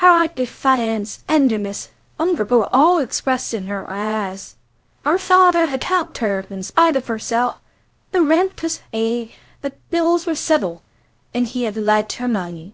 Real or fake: fake